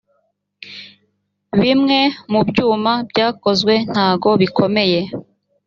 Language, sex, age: Kinyarwanda, female, 30-39